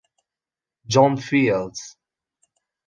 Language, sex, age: Italian, male, 19-29